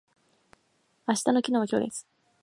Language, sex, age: Japanese, female, under 19